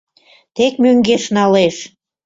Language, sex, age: Mari, female, 70-79